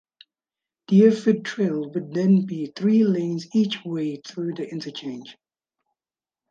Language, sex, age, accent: English, male, 19-29, England English